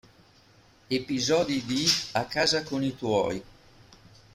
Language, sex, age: Italian, male, 50-59